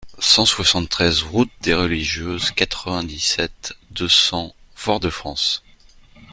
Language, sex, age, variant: French, male, 40-49, Français de métropole